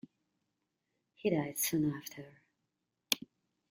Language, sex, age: English, female, 40-49